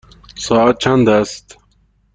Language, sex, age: Persian, male, 19-29